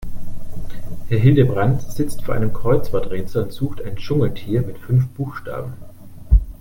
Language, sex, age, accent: German, male, 40-49, Deutschland Deutsch